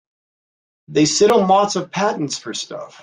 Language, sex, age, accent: English, male, 40-49, United States English